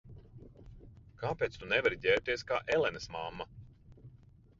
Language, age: Latvian, 30-39